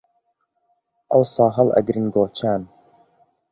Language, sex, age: Central Kurdish, male, under 19